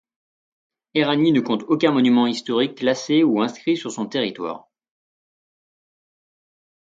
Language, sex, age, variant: French, male, 40-49, Français de métropole